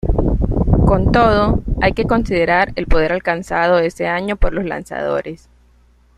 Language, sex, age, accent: Spanish, female, 19-29, Caribe: Cuba, Venezuela, Puerto Rico, República Dominicana, Panamá, Colombia caribeña, México caribeño, Costa del golfo de México